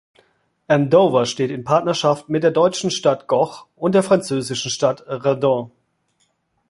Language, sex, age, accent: German, male, 30-39, Deutschland Deutsch